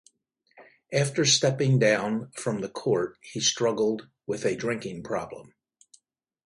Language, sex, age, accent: English, male, 60-69, United States English